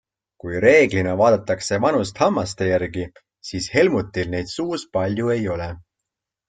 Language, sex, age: Estonian, male, 19-29